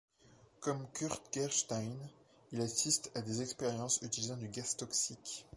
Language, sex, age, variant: French, male, 19-29, Français de métropole